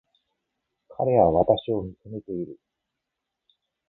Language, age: Japanese, 50-59